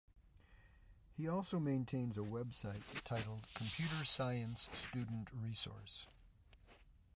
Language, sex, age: English, male, 70-79